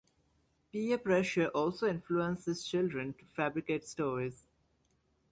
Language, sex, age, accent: English, male, 19-29, England English